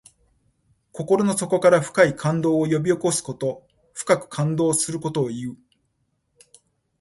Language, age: Japanese, 40-49